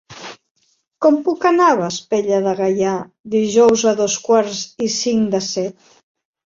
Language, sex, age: Catalan, female, 40-49